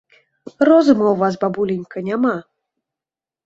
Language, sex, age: Belarusian, female, 30-39